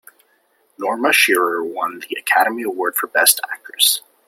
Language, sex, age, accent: English, male, 19-29, United States English